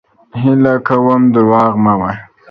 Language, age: Pashto, under 19